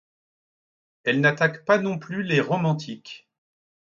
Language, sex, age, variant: French, male, 40-49, Français de métropole